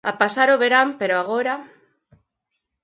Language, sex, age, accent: Galician, female, 40-49, Oriental (común en zona oriental)